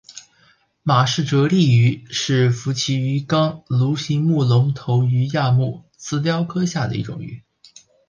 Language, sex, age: Chinese, male, 19-29